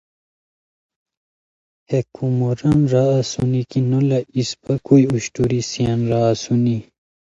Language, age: Khowar, 19-29